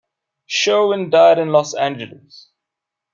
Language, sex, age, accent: English, male, 30-39, Southern African (South Africa, Zimbabwe, Namibia)